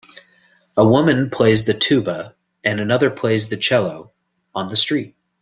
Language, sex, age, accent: English, male, 40-49, United States English